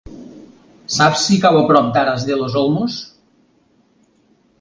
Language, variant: Catalan, Central